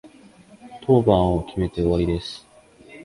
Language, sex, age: Japanese, male, under 19